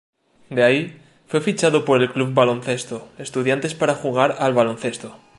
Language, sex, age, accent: Spanish, male, 19-29, España: Norte peninsular (Asturias, Castilla y León, Cantabria, País Vasco, Navarra, Aragón, La Rioja, Guadalajara, Cuenca)